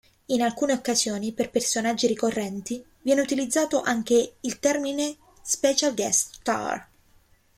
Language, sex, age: Italian, female, 19-29